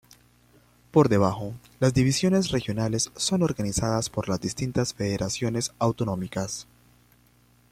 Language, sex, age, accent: Spanish, male, 19-29, Andino-Pacífico: Colombia, Perú, Ecuador, oeste de Bolivia y Venezuela andina